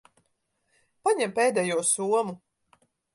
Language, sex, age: Latvian, female, 40-49